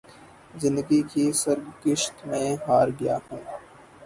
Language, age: Urdu, 19-29